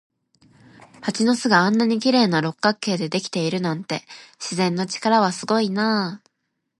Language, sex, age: Japanese, female, 19-29